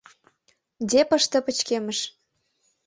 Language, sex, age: Mari, female, under 19